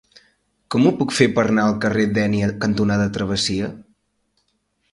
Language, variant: Catalan, Central